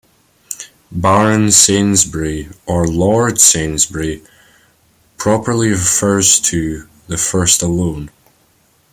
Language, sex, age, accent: English, male, under 19, Scottish English